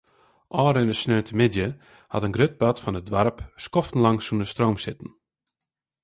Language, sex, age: Western Frisian, male, 19-29